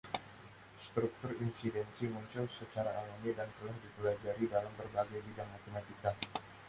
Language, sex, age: Indonesian, male, 19-29